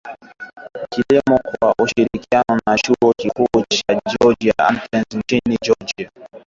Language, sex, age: Swahili, male, 19-29